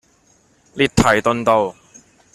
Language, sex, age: Cantonese, male, 30-39